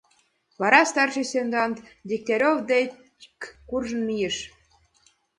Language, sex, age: Mari, female, 19-29